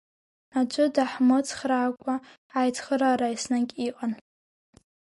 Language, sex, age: Abkhazian, female, under 19